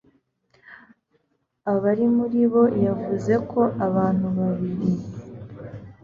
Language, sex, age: Kinyarwanda, female, 19-29